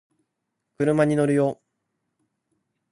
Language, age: Japanese, under 19